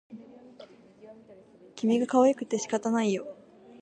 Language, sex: Japanese, female